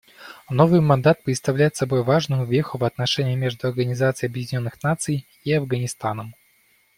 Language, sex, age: Russian, male, 19-29